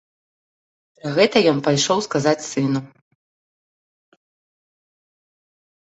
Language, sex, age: Belarusian, female, 30-39